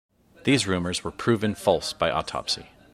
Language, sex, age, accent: English, male, 40-49, United States English